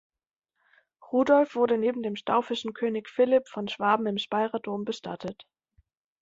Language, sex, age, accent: German, female, 19-29, Deutschland Deutsch